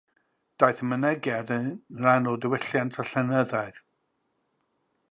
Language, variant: Welsh, South-Eastern Welsh